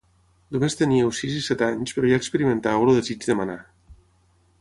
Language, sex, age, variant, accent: Catalan, male, 40-49, Tortosí, nord-occidental; Tortosí